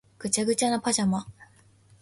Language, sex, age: Japanese, female, 19-29